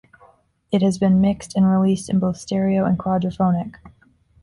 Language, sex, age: English, female, 19-29